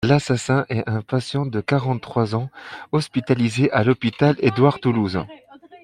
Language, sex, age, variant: French, male, 30-39, Français de métropole